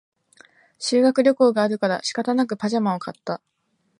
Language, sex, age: Japanese, female, 19-29